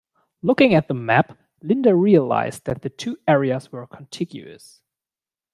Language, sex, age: English, male, 19-29